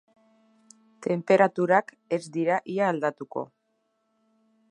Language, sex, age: Basque, female, 30-39